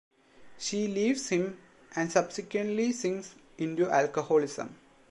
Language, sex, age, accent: English, male, 19-29, India and South Asia (India, Pakistan, Sri Lanka)